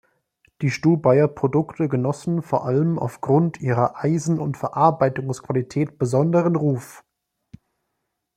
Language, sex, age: German, male, 19-29